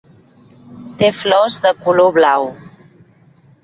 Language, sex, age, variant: Catalan, female, 40-49, Nord-Occidental